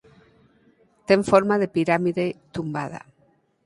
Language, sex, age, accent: Galician, female, 50-59, Normativo (estándar)